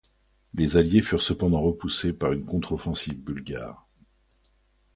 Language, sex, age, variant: French, male, 50-59, Français de métropole